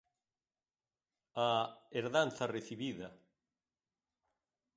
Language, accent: Galician, Oriental (común en zona oriental)